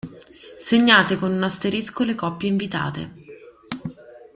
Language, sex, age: Italian, female, 30-39